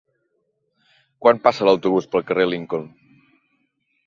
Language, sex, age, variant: Catalan, male, 30-39, Central